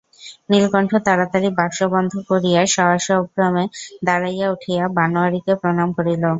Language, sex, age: Bengali, female, 19-29